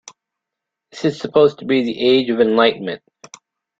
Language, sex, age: English, male, 50-59